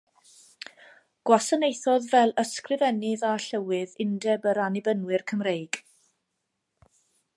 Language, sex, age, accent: Welsh, female, 40-49, Y Deyrnas Unedig Cymraeg